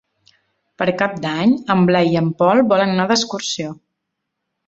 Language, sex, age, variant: Catalan, female, 19-29, Central